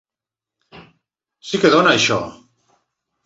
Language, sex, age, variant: Catalan, male, 50-59, Nord-Occidental